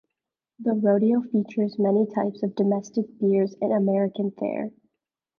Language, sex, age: English, female, 19-29